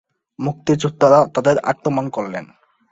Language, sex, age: Bengali, male, 19-29